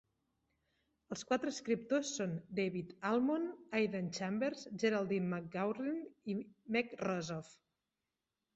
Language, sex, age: Catalan, female, 50-59